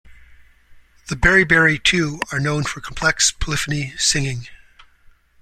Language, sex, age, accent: English, male, 50-59, United States English